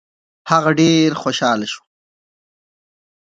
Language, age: Pashto, 19-29